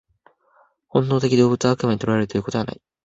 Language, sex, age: Japanese, male, 19-29